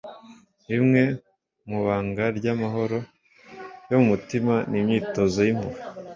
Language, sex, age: Kinyarwanda, female, 19-29